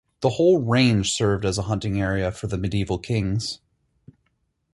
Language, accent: English, United States English